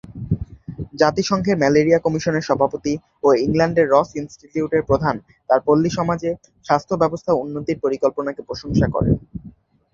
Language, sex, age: Bengali, male, under 19